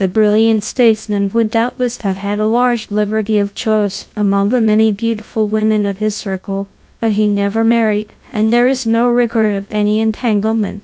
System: TTS, GlowTTS